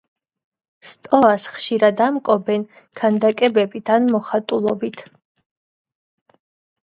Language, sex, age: Georgian, female, 30-39